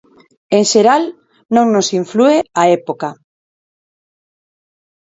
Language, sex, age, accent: Galician, female, 40-49, Neofalante